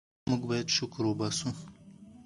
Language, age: Pashto, 19-29